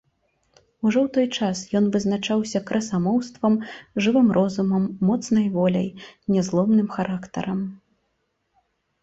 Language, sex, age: Belarusian, female, 19-29